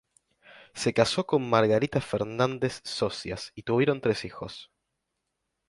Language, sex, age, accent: Spanish, male, under 19, Rioplatense: Argentina, Uruguay, este de Bolivia, Paraguay